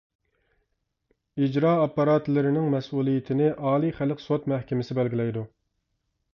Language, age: Uyghur, 30-39